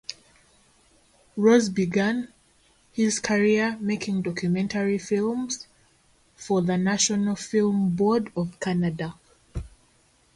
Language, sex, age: English, female, 19-29